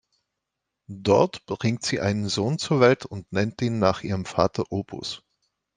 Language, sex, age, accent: German, male, 40-49, Österreichisches Deutsch